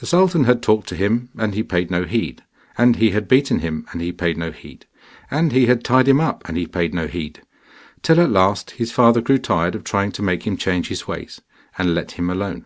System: none